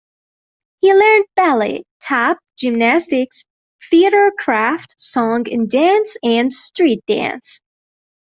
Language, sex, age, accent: English, female, 19-29, United States English